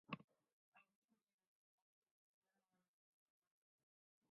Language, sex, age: Spanish, female, 19-29